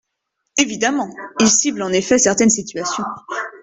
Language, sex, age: French, female, 19-29